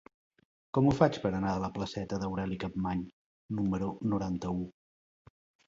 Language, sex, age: Catalan, male, 50-59